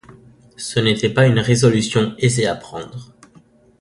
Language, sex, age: French, male, under 19